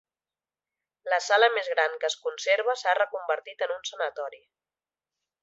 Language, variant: Catalan, Central